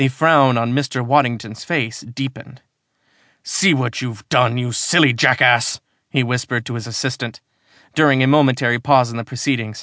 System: none